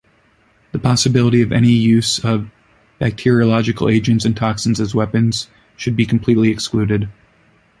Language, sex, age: English, male, 30-39